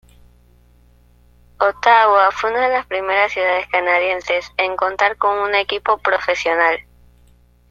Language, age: Spanish, under 19